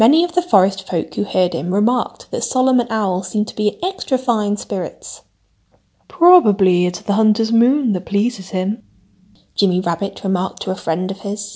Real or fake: real